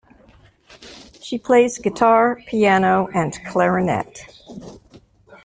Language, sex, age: English, female, 60-69